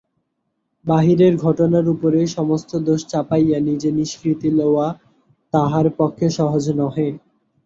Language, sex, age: Bengali, male, under 19